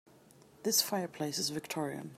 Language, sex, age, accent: English, female, 40-49, England English